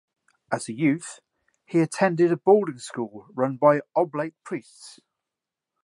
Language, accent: English, England English